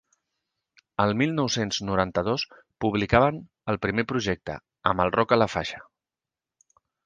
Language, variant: Catalan, Central